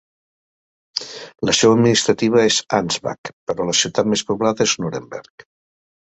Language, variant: Catalan, Central